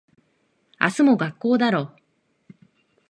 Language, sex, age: Japanese, female, 30-39